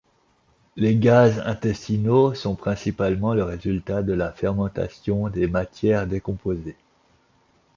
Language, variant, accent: French, Français d'Europe, Français de Suisse